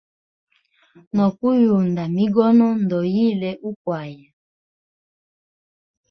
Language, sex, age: Hemba, female, 30-39